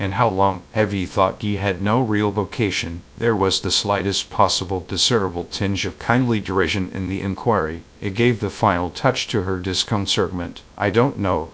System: TTS, GradTTS